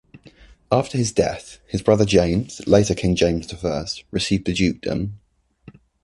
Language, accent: English, England English